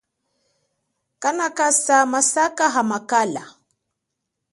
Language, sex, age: Chokwe, female, 30-39